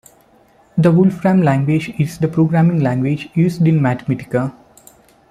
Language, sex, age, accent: English, male, 19-29, India and South Asia (India, Pakistan, Sri Lanka)